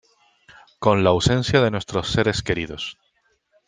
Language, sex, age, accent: Spanish, male, 30-39, España: Sur peninsular (Andalucia, Extremadura, Murcia)